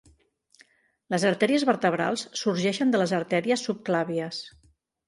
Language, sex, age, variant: Catalan, female, 50-59, Central